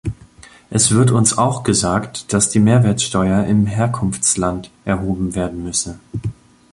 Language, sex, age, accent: German, male, 30-39, Deutschland Deutsch